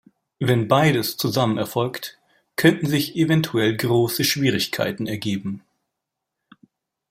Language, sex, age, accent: German, male, 30-39, Deutschland Deutsch